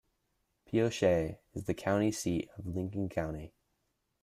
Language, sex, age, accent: English, male, under 19, United States English